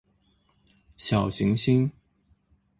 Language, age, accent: Chinese, 19-29, 出生地：山西省